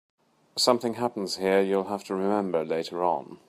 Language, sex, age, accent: English, male, 40-49, England English